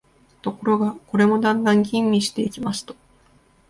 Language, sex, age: Japanese, female, 19-29